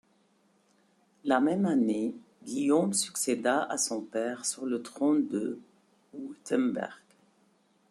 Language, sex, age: French, female, 50-59